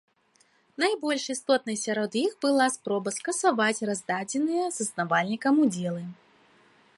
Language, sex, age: Belarusian, female, 19-29